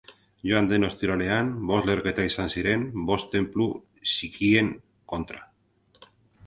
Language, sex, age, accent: Basque, male, 50-59, Mendebalekoa (Araba, Bizkaia, Gipuzkoako mendebaleko herri batzuk)